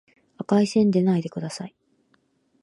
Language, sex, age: Japanese, female, 19-29